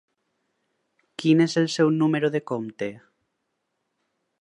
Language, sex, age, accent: Catalan, male, 19-29, valencià